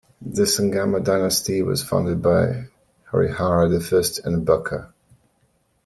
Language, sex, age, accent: English, male, 30-39, England English